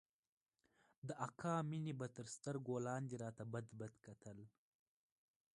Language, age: Pashto, 19-29